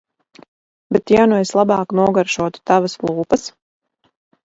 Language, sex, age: Latvian, female, 40-49